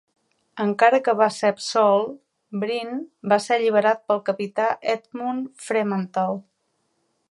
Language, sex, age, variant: Catalan, female, 40-49, Central